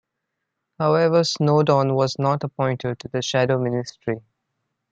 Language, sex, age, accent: English, male, 19-29, India and South Asia (India, Pakistan, Sri Lanka)